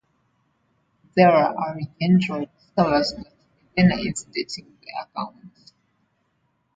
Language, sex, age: English, female, 19-29